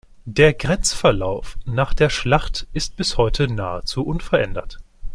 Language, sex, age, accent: German, male, 19-29, Deutschland Deutsch